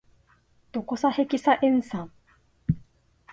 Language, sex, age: Japanese, female, 30-39